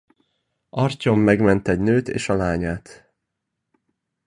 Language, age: Hungarian, 19-29